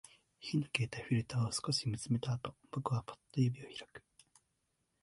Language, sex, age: Japanese, male, 19-29